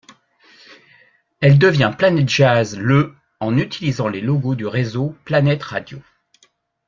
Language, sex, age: French, male, 60-69